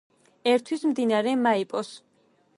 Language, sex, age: Georgian, female, 19-29